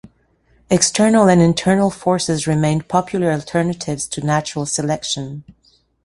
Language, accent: English, Canadian English